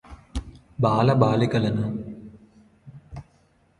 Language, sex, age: Telugu, male, under 19